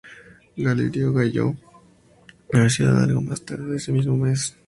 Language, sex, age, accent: Spanish, male, 19-29, México